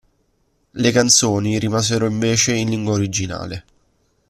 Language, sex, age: Italian, male, 19-29